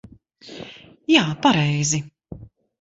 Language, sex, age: Latvian, female, 40-49